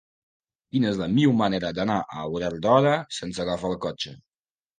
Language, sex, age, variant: Catalan, male, 19-29, Septentrional